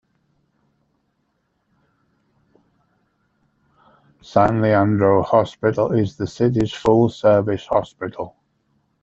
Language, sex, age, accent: English, male, 70-79, England English